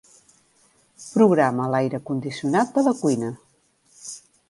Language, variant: Catalan, Central